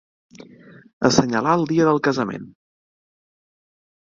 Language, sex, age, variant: Catalan, male, 30-39, Central